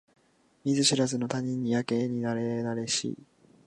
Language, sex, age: Japanese, male, 19-29